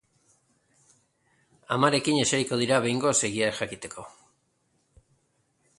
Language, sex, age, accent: Basque, male, 50-59, Erdialdekoa edo Nafarra (Gipuzkoa, Nafarroa)